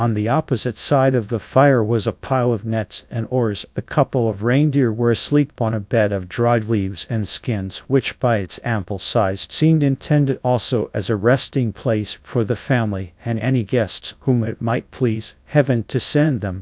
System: TTS, GradTTS